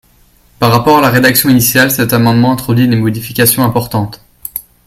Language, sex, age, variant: French, male, under 19, Français de métropole